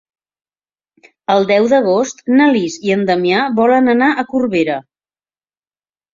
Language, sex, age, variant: Catalan, female, 50-59, Central